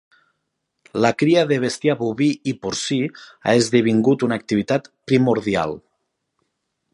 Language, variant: Catalan, Nord-Occidental